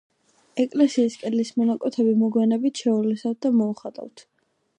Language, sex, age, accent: Georgian, female, under 19, მშვიდი